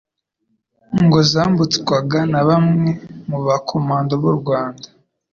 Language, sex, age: Kinyarwanda, male, under 19